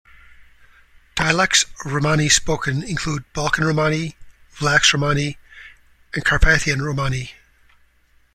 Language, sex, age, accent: English, male, 50-59, United States English